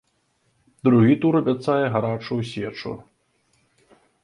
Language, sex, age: Belarusian, male, 30-39